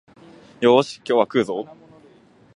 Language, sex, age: Japanese, male, 19-29